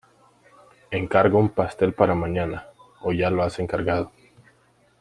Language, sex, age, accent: Spanish, male, 19-29, América central